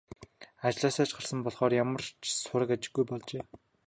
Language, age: Mongolian, 19-29